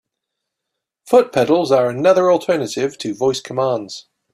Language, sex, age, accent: English, male, 40-49, England English